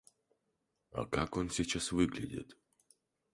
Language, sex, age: Russian, male, 19-29